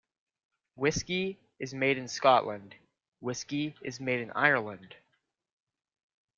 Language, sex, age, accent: English, male, under 19, United States English